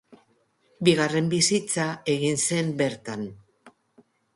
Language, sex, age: Basque, female, 50-59